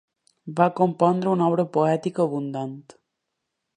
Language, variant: Catalan, Balear